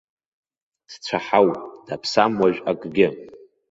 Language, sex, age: Abkhazian, male, under 19